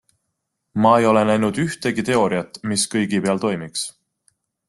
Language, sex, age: Estonian, male, 30-39